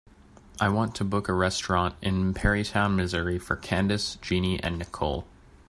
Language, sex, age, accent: English, male, under 19, United States English